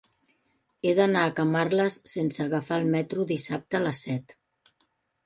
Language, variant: Catalan, Central